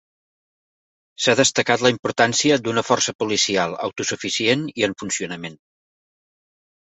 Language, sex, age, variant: Catalan, male, 40-49, Central